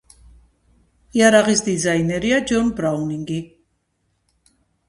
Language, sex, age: Georgian, female, 60-69